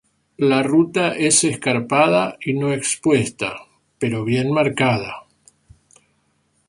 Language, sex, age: Spanish, male, 70-79